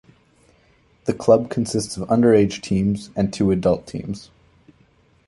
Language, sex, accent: English, male, Canadian English